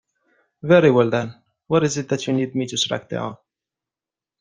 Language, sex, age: English, male, 19-29